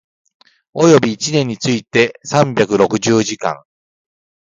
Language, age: Japanese, 50-59